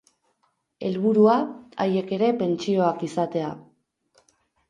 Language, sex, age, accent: Basque, female, 19-29, Erdialdekoa edo Nafarra (Gipuzkoa, Nafarroa)